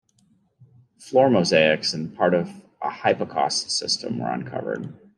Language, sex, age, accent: English, male, 30-39, United States English